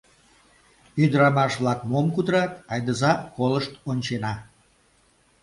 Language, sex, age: Mari, male, 60-69